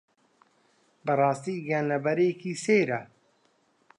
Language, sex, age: Central Kurdish, male, 19-29